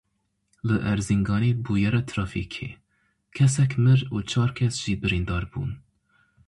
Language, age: Kurdish, 19-29